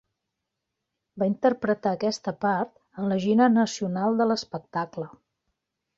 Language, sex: Catalan, female